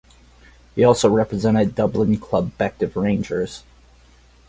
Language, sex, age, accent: English, male, 30-39, United States English